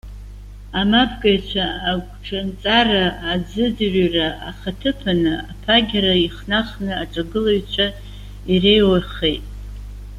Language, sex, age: Abkhazian, female, 70-79